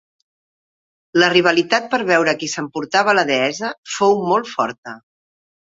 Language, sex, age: Catalan, female, 60-69